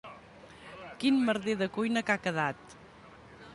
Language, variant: Catalan, Central